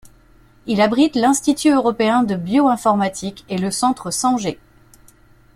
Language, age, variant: French, 40-49, Français de métropole